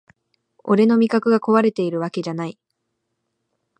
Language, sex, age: Japanese, female, 19-29